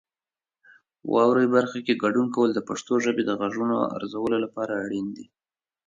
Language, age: Pashto, 19-29